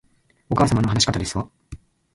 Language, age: Japanese, 19-29